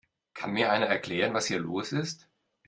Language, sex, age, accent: German, male, 40-49, Deutschland Deutsch